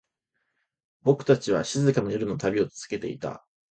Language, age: Japanese, 19-29